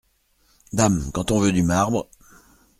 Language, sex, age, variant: French, male, 40-49, Français de métropole